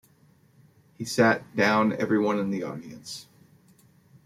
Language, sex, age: English, male, 30-39